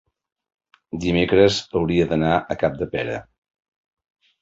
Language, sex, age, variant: Catalan, male, 60-69, Central